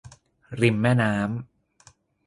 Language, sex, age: Thai, male, 30-39